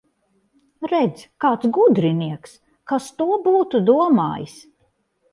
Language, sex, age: Latvian, female, 60-69